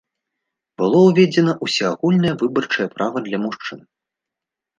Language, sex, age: Belarusian, male, 19-29